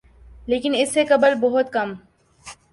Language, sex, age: Urdu, female, 19-29